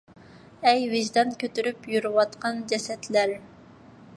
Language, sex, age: Uyghur, female, 19-29